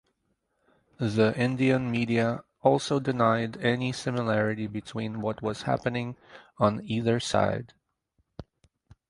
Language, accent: English, United States English